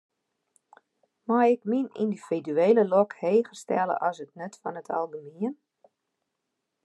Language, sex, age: Western Frisian, female, 50-59